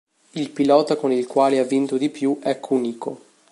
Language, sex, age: Italian, male, 19-29